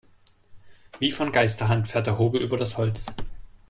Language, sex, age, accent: German, male, 19-29, Deutschland Deutsch